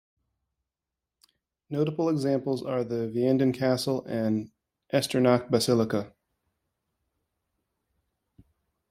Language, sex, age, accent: English, male, 40-49, United States English